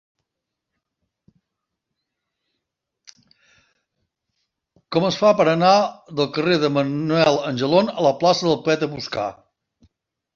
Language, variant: Catalan, Septentrional